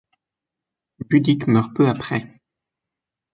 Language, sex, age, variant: French, male, 19-29, Français de métropole